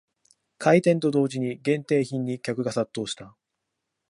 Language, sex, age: Japanese, male, 19-29